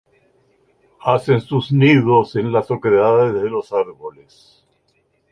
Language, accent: Spanish, Chileno: Chile, Cuyo